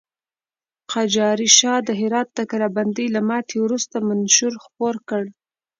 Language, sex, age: Pashto, female, 19-29